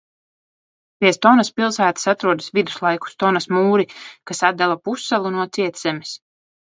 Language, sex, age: Latvian, female, 30-39